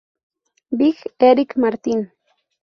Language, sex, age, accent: Spanish, female, 19-29, México